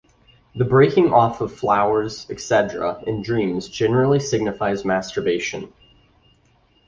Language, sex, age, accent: English, male, 19-29, United States English